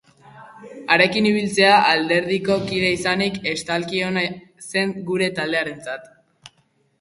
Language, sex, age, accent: Basque, female, 90+, Erdialdekoa edo Nafarra (Gipuzkoa, Nafarroa)